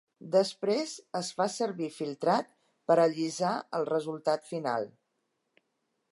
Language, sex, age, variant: Catalan, female, 60-69, Central